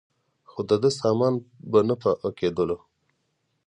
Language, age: Pashto, 19-29